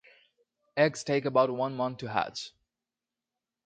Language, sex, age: English, male, 19-29